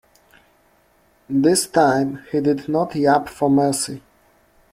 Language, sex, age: English, male, 30-39